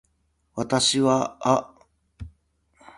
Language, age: Japanese, 30-39